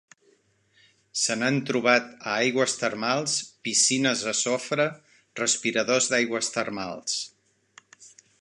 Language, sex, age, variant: Catalan, male, 50-59, Central